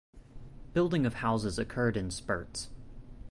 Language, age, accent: English, 19-29, United States English